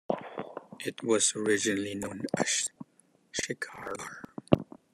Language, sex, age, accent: English, male, 50-59, Filipino